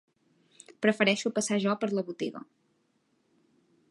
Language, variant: Catalan, Central